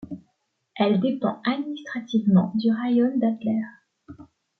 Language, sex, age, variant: French, female, 19-29, Français de métropole